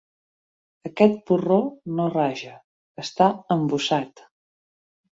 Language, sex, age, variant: Catalan, female, 40-49, Central